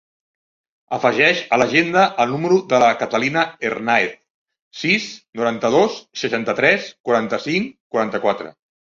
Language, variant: Catalan, Central